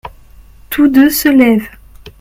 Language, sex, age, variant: French, female, 19-29, Français de métropole